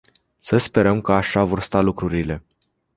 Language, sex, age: Romanian, male, 19-29